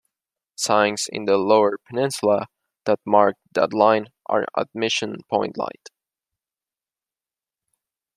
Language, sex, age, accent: English, male, 19-29, United States English